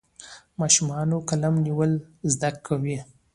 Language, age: Pashto, 19-29